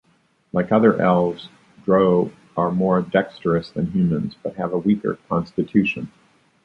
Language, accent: English, United States English